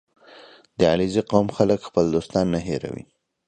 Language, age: Pashto, 30-39